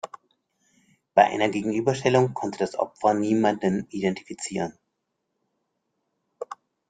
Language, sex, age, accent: German, male, 50-59, Deutschland Deutsch